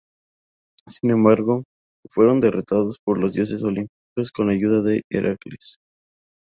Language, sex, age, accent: Spanish, male, 19-29, México